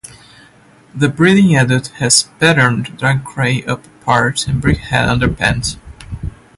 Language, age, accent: English, under 19, United States English